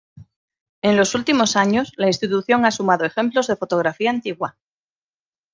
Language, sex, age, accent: Spanish, female, 40-49, España: Norte peninsular (Asturias, Castilla y León, Cantabria, País Vasco, Navarra, Aragón, La Rioja, Guadalajara, Cuenca)